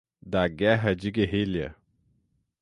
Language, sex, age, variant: Portuguese, male, 30-39, Portuguese (Brasil)